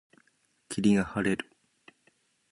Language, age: Japanese, 30-39